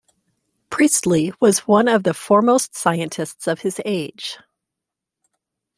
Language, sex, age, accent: English, female, 50-59, United States English